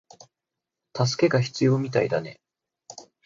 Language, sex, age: Japanese, male, 19-29